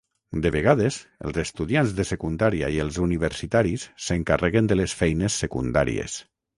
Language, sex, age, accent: Catalan, male, 40-49, valencià